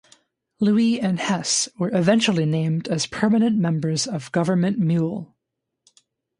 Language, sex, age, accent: English, female, 19-29, Canadian English